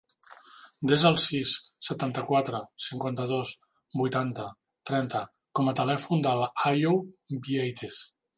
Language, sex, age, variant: Catalan, male, 50-59, Central